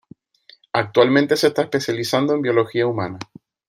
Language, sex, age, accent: Spanish, male, 30-39, España: Islas Canarias